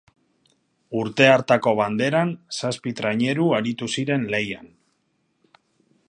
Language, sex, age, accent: Basque, male, 30-39, Mendebalekoa (Araba, Bizkaia, Gipuzkoako mendebaleko herri batzuk)